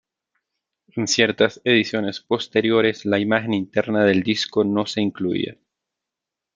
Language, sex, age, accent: Spanish, male, 30-39, Caribe: Cuba, Venezuela, Puerto Rico, República Dominicana, Panamá, Colombia caribeña, México caribeño, Costa del golfo de México